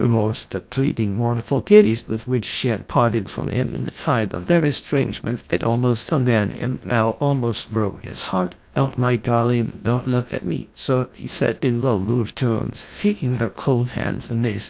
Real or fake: fake